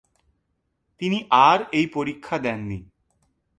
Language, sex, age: Bengali, male, 30-39